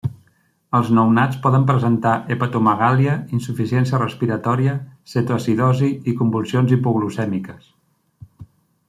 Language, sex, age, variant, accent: Catalan, male, 40-49, Central, central